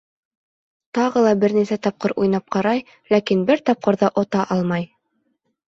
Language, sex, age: Bashkir, female, 19-29